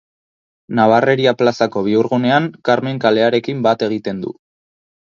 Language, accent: Basque, Erdialdekoa edo Nafarra (Gipuzkoa, Nafarroa)